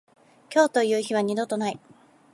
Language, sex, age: Japanese, female, 30-39